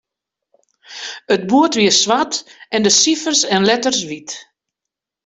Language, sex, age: Western Frisian, female, 60-69